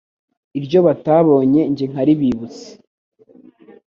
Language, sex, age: Kinyarwanda, male, under 19